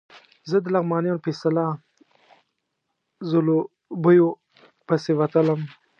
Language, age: Pashto, 30-39